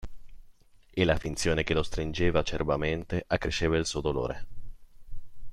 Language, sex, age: Italian, male, 19-29